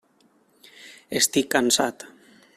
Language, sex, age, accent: Catalan, male, 19-29, valencià